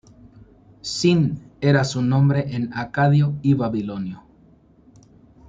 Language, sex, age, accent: Spanish, male, 19-29, México